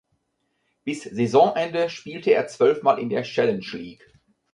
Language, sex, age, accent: German, male, 50-59, Deutschland Deutsch